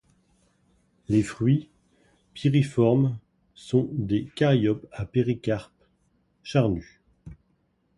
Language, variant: French, Français de métropole